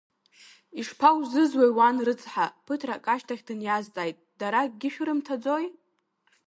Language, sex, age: Abkhazian, female, under 19